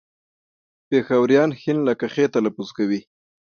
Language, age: Pashto, 30-39